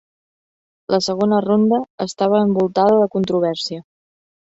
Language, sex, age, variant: Catalan, female, 30-39, Central